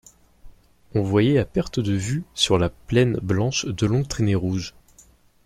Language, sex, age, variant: French, male, under 19, Français de métropole